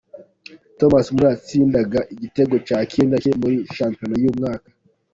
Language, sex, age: Kinyarwanda, male, 19-29